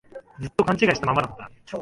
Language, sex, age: Japanese, male, 19-29